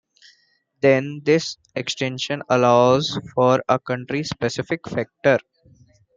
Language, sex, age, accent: English, male, 19-29, India and South Asia (India, Pakistan, Sri Lanka)